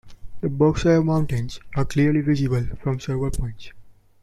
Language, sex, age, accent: English, male, 19-29, India and South Asia (India, Pakistan, Sri Lanka)